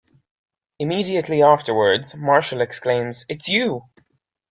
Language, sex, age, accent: English, male, 19-29, England English